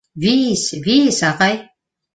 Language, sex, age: Bashkir, female, 50-59